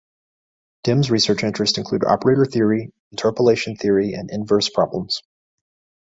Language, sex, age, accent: English, male, 30-39, United States English